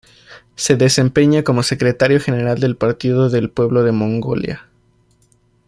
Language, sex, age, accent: Spanish, male, 19-29, México